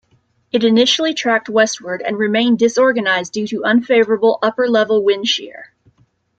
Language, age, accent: English, 30-39, United States English